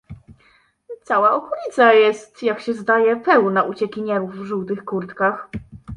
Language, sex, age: Polish, female, 19-29